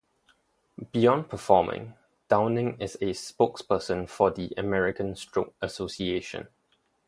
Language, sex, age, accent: English, male, 19-29, Singaporean English